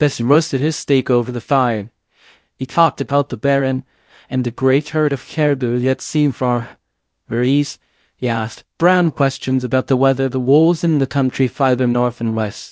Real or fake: fake